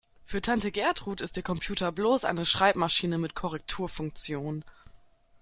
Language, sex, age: German, female, 19-29